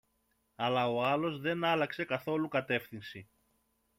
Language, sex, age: Greek, male, 40-49